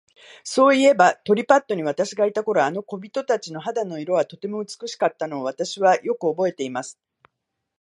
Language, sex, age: Japanese, female, 50-59